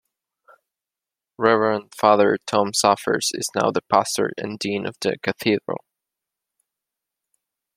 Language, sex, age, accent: English, male, 19-29, United States English